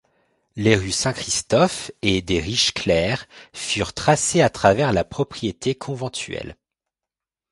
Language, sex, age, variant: French, male, 19-29, Français de métropole